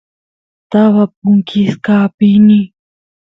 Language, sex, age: Santiago del Estero Quichua, female, 19-29